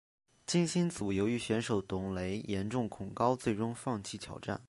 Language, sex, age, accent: Chinese, male, under 19, 出生地：河北省